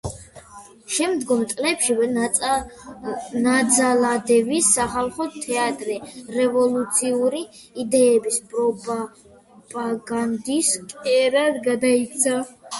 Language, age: Georgian, 30-39